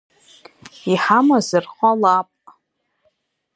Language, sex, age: Abkhazian, female, under 19